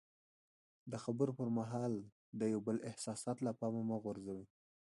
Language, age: Pashto, 19-29